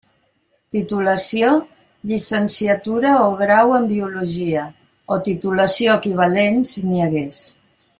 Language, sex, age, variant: Catalan, female, 60-69, Central